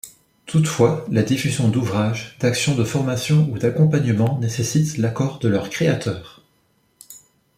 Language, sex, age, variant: French, male, 19-29, Français de métropole